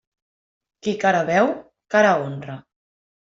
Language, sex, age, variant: Catalan, female, 19-29, Central